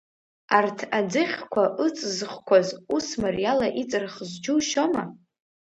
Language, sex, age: Abkhazian, female, under 19